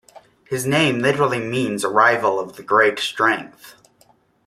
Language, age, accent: English, 19-29, United States English